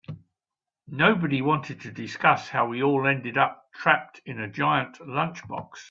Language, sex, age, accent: English, male, 70-79, England English